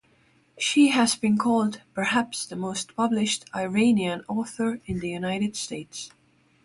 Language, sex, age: English, female, 19-29